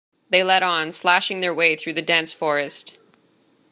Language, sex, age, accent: English, female, 19-29, Canadian English